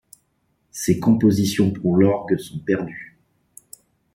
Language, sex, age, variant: French, male, 40-49, Français de métropole